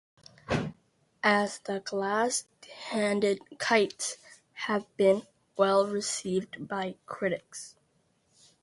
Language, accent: English, United States English